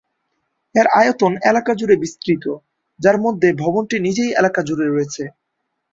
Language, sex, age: Bengali, male, 19-29